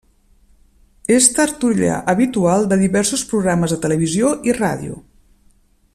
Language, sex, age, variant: Catalan, female, 40-49, Central